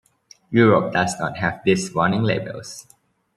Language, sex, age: English, male, 19-29